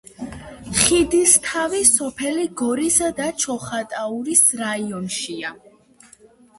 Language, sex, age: Georgian, female, 60-69